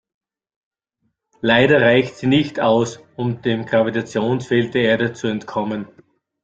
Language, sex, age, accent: German, male, 40-49, Österreichisches Deutsch